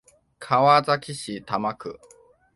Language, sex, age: Japanese, male, 19-29